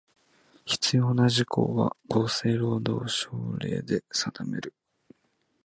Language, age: Japanese, 19-29